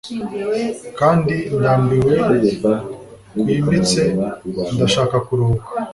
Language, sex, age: Kinyarwanda, male, 19-29